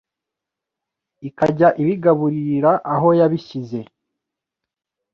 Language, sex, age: Kinyarwanda, male, 30-39